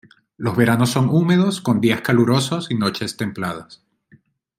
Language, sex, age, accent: Spanish, male, 40-49, Caribe: Cuba, Venezuela, Puerto Rico, República Dominicana, Panamá, Colombia caribeña, México caribeño, Costa del golfo de México